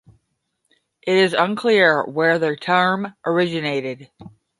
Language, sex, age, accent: English, female, 40-49, United States English; Midwestern